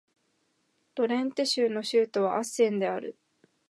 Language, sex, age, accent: Japanese, female, 19-29, 標準語